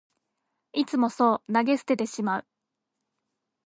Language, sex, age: Japanese, female, 19-29